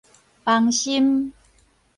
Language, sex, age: Min Nan Chinese, female, 40-49